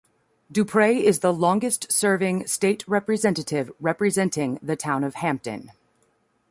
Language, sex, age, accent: English, female, 30-39, United States English